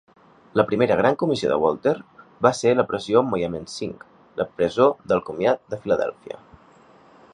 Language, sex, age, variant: Catalan, male, 19-29, Central